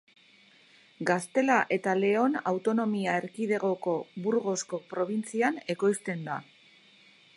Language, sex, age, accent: Basque, female, 50-59, Erdialdekoa edo Nafarra (Gipuzkoa, Nafarroa)